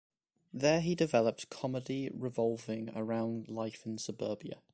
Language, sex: English, male